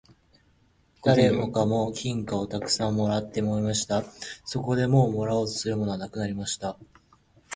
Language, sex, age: Japanese, male, 19-29